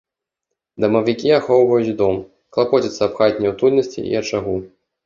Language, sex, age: Belarusian, male, 19-29